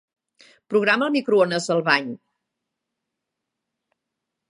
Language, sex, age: Catalan, female, 50-59